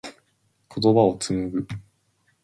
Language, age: Japanese, 19-29